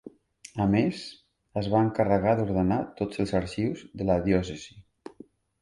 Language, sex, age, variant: Catalan, male, 40-49, Central